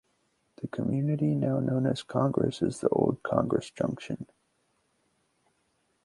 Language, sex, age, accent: English, male, 19-29, United States English